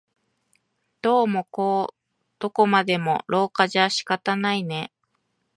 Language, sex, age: Japanese, female, 30-39